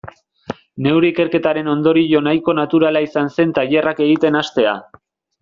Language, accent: Basque, Erdialdekoa edo Nafarra (Gipuzkoa, Nafarroa)